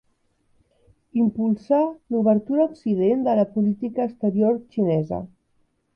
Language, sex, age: Catalan, female, 50-59